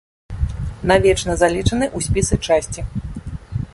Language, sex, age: Belarusian, female, 40-49